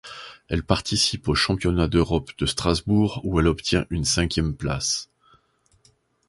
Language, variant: French, Français de métropole